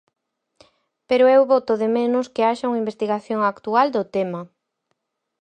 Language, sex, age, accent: Galician, female, 30-39, Normativo (estándar)